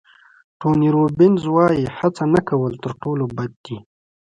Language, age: Pashto, 19-29